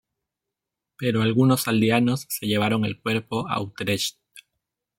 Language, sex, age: Spanish, male, 30-39